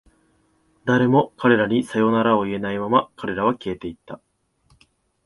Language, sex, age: Japanese, male, 19-29